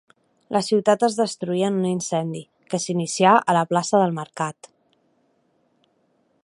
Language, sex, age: Catalan, female, 30-39